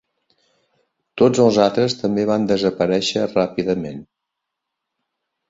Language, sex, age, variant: Catalan, male, 60-69, Central